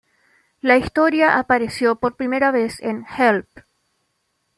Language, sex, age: Spanish, female, 40-49